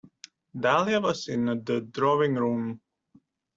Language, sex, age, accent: English, male, 40-49, Australian English